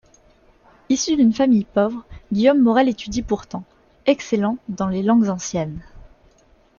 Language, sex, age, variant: French, female, 19-29, Français de métropole